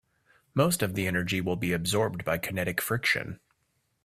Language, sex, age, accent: English, male, 30-39, United States English